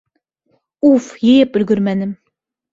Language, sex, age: Bashkir, female, 19-29